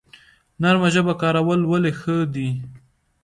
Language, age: Pashto, 19-29